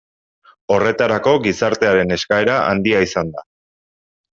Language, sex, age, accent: Basque, male, 30-39, Erdialdekoa edo Nafarra (Gipuzkoa, Nafarroa)